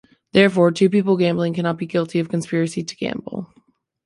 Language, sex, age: English, female, 19-29